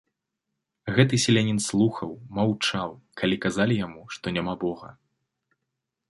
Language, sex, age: Belarusian, male, 19-29